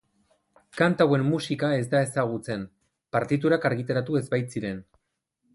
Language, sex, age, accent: Basque, male, 30-39, Erdialdekoa edo Nafarra (Gipuzkoa, Nafarroa)